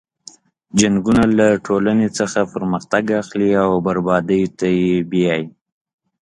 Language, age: Pashto, 19-29